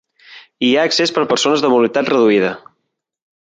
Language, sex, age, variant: Catalan, male, 30-39, Central